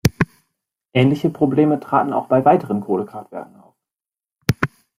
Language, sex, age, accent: German, male, 19-29, Deutschland Deutsch